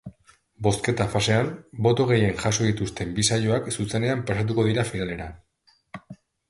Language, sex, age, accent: Basque, male, 30-39, Mendebalekoa (Araba, Bizkaia, Gipuzkoako mendebaleko herri batzuk)